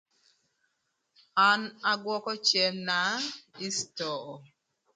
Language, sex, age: Thur, female, 30-39